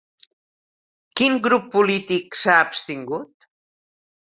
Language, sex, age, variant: Catalan, female, 60-69, Central